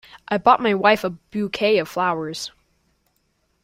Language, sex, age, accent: English, male, under 19, United States English